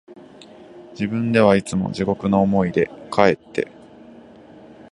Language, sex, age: Japanese, male, 19-29